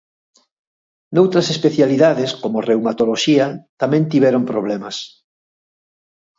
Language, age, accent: Galician, 60-69, Atlántico (seseo e gheada)